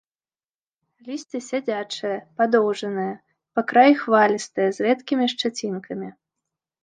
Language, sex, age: Belarusian, female, 19-29